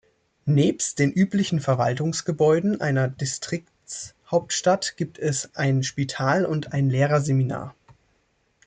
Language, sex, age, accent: German, male, 19-29, Deutschland Deutsch